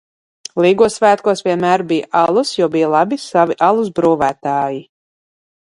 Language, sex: Latvian, female